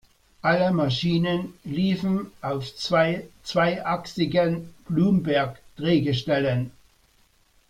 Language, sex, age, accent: German, male, 60-69, Deutschland Deutsch